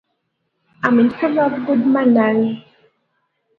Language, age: English, 19-29